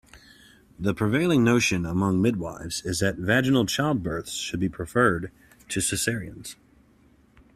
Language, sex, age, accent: English, male, 30-39, United States English